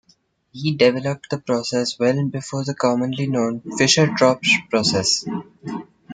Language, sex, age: English, male, under 19